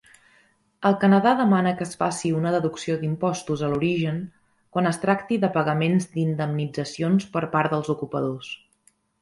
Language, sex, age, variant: Catalan, female, 30-39, Central